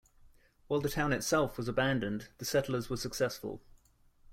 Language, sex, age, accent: English, male, 30-39, England English